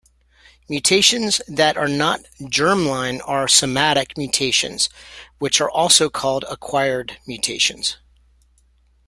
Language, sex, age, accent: English, male, 40-49, United States English